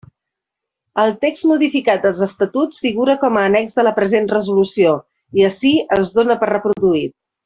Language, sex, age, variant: Catalan, female, 40-49, Central